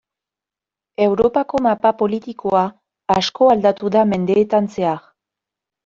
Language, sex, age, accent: Basque, female, 19-29, Nafar-lapurtarra edo Zuberotarra (Lapurdi, Nafarroa Beherea, Zuberoa)